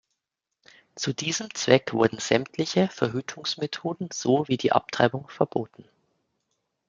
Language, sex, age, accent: German, male, 30-39, Deutschland Deutsch